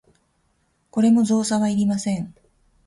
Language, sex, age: Japanese, female, 40-49